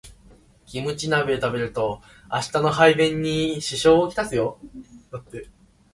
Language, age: Japanese, 19-29